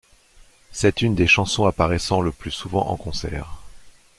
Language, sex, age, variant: French, male, 40-49, Français de métropole